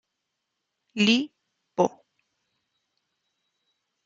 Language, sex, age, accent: Spanish, female, 30-39, Chileno: Chile, Cuyo